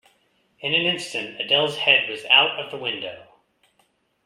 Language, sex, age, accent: English, male, 30-39, United States English